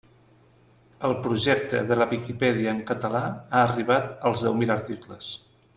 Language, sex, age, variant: Catalan, male, 40-49, Central